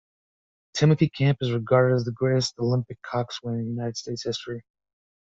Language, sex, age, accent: English, male, 19-29, United States English